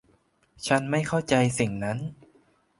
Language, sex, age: Thai, male, 19-29